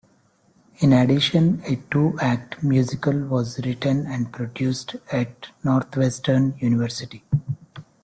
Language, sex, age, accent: English, male, 50-59, India and South Asia (India, Pakistan, Sri Lanka)